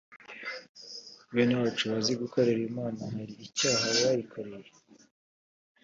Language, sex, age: Kinyarwanda, male, 19-29